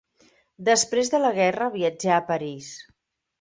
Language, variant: Catalan, Central